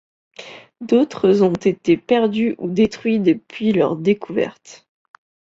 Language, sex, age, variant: French, female, 19-29, Français de métropole